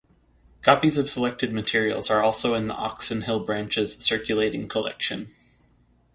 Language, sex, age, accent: English, male, 30-39, United States English